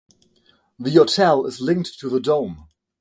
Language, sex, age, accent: English, male, 19-29, United States English; England English